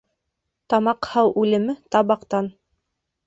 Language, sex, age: Bashkir, female, 19-29